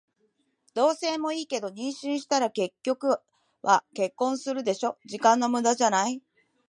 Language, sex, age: Japanese, female, 40-49